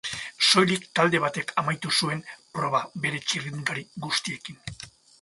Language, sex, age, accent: Basque, male, 60-69, Mendebalekoa (Araba, Bizkaia, Gipuzkoako mendebaleko herri batzuk)